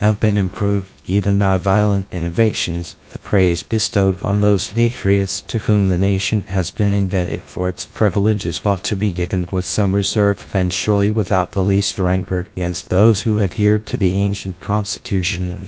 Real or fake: fake